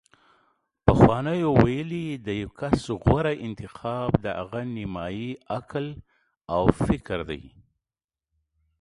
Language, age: Pashto, 40-49